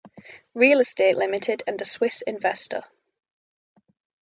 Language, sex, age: English, female, 19-29